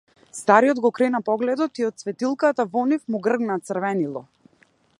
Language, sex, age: Macedonian, female, 19-29